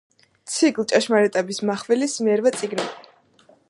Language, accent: Georgian, მშვიდი